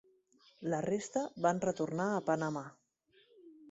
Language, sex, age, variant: Catalan, female, 30-39, Central